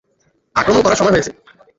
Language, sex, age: Bengali, male, 19-29